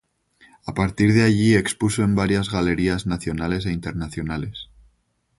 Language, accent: Spanish, España: Centro-Sur peninsular (Madrid, Toledo, Castilla-La Mancha)